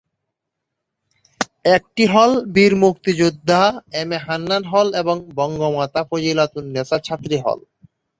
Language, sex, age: Bengali, male, 30-39